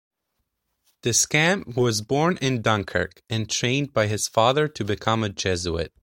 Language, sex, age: English, male, 19-29